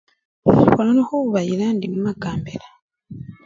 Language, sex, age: Luyia, male, 30-39